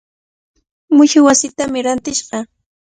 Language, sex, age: Cajatambo North Lima Quechua, female, 30-39